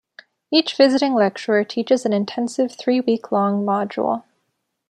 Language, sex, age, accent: English, female, 19-29, United States English